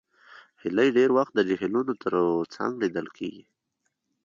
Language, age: Pashto, 19-29